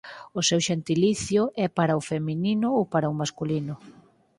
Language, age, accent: Galician, 40-49, Oriental (común en zona oriental)